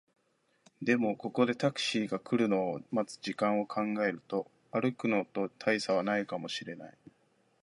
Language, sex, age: Japanese, male, 19-29